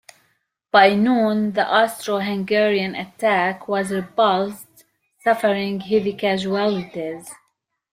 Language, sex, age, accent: English, female, 19-29, United States English